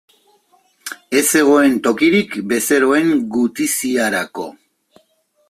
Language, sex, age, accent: Basque, male, 50-59, Erdialdekoa edo Nafarra (Gipuzkoa, Nafarroa)